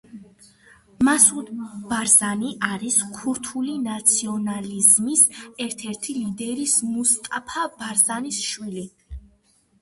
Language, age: Georgian, 30-39